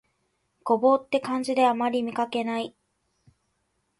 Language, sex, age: Japanese, female, 19-29